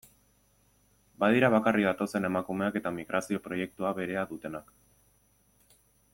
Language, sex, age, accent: Basque, male, 19-29, Erdialdekoa edo Nafarra (Gipuzkoa, Nafarroa)